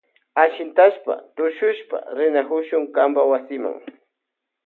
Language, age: Loja Highland Quichua, 40-49